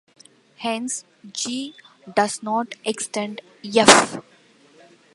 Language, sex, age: English, female, 19-29